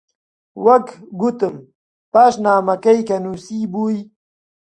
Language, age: Central Kurdish, 30-39